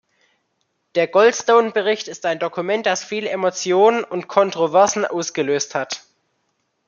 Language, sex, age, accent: German, male, under 19, Deutschland Deutsch